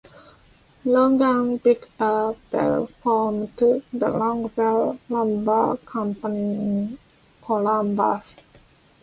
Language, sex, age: English, female, 30-39